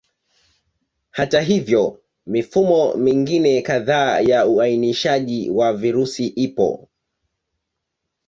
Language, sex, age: Swahili, male, 19-29